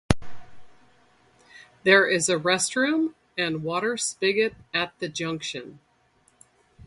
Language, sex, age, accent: English, female, 50-59, United States English